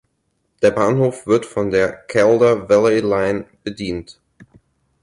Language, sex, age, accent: German, male, 19-29, Deutschland Deutsch